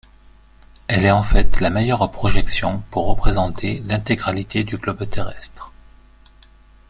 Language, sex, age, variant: French, male, 50-59, Français de métropole